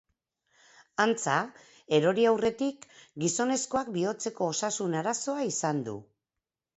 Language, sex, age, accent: Basque, female, 50-59, Mendebalekoa (Araba, Bizkaia, Gipuzkoako mendebaleko herri batzuk)